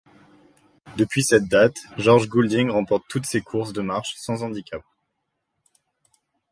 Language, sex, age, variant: French, male, 19-29, Français de métropole